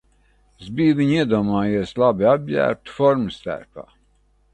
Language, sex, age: Latvian, male, 60-69